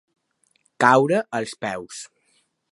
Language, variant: Catalan, Balear